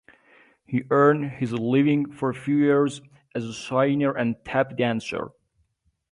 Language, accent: English, United States English